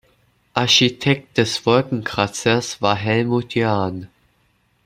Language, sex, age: German, male, under 19